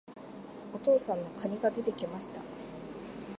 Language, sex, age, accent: Japanese, female, 19-29, 標準語